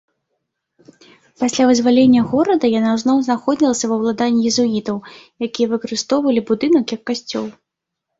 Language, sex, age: Belarusian, female, 30-39